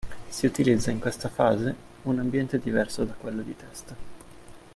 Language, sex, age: Italian, male, 19-29